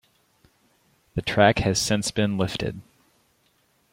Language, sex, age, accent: English, male, 30-39, United States English